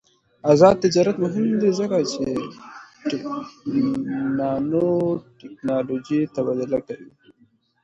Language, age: Pashto, 19-29